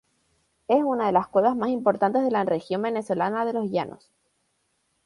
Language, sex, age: Spanish, female, 19-29